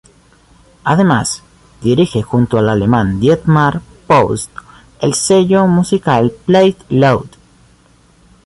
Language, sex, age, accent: Spanish, male, 19-29, Caribe: Cuba, Venezuela, Puerto Rico, República Dominicana, Panamá, Colombia caribeña, México caribeño, Costa del golfo de México